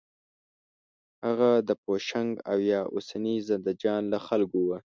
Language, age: Pashto, under 19